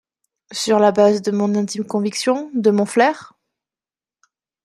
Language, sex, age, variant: French, female, 30-39, Français de métropole